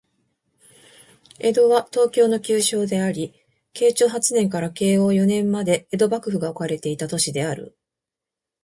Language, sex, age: Japanese, female, 40-49